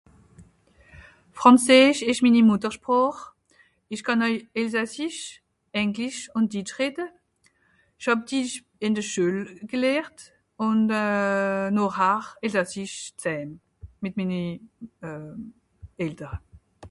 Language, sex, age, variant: Swiss German, female, 40-49, Nordniederàlemmànisch (Rishoffe, Zàwere, Bùsswìller, Hawenau, Brüemt, Stroossbùri, Molse, Dàmbàch, Schlettstàtt, Pfàlzbùri usw.)